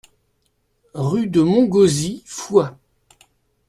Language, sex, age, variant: French, male, 60-69, Français de métropole